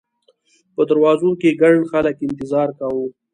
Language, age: Pashto, 19-29